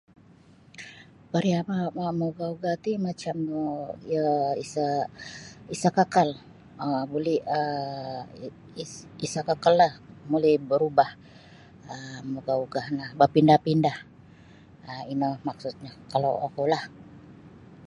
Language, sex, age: Sabah Bisaya, female, 50-59